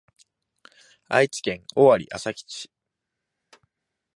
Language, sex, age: Japanese, male, 19-29